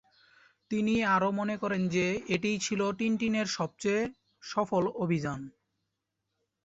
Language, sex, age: Bengali, male, 19-29